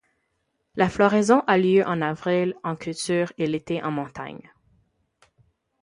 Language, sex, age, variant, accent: French, female, 19-29, Français d'Amérique du Nord, Français du Canada